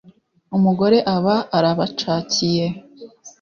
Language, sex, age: Kinyarwanda, female, 19-29